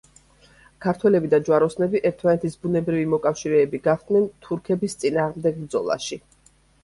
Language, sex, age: Georgian, female, 50-59